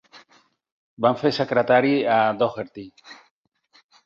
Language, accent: Catalan, Barcelonès